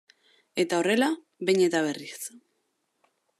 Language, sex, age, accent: Basque, female, 19-29, Mendebalekoa (Araba, Bizkaia, Gipuzkoako mendebaleko herri batzuk)